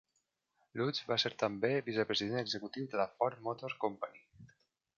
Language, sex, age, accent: Catalan, male, 19-29, valencià